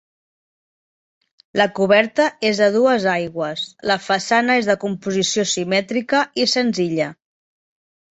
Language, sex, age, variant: Catalan, female, 30-39, Septentrional